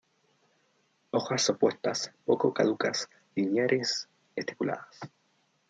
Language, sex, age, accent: Spanish, male, 19-29, Chileno: Chile, Cuyo